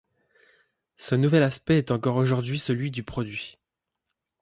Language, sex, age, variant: French, male, 30-39, Français de métropole